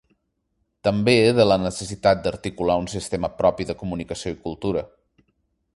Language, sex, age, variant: Catalan, male, 30-39, Central